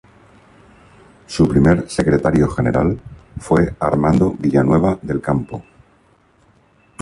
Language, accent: Spanish, España: Centro-Sur peninsular (Madrid, Toledo, Castilla-La Mancha)